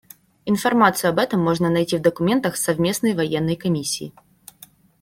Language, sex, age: Russian, female, 19-29